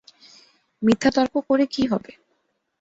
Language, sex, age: Bengali, female, 19-29